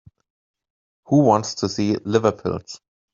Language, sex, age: English, male, 40-49